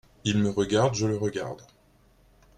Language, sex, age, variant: French, male, 40-49, Français de métropole